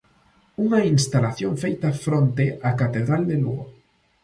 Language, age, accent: Galician, under 19, Normativo (estándar)